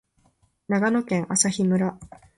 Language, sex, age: Japanese, female, 19-29